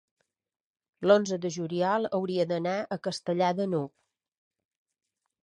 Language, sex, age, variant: Catalan, female, 40-49, Balear